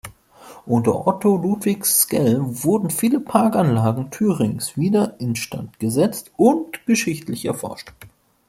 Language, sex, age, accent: German, male, 19-29, Deutschland Deutsch